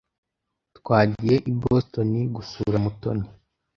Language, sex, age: Kinyarwanda, male, under 19